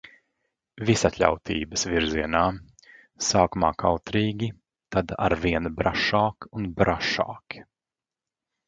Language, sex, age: Latvian, male, 40-49